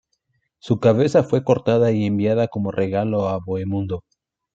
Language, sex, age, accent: Spanish, male, 19-29, México